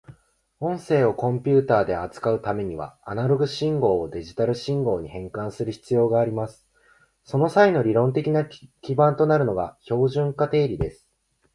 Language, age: Japanese, 19-29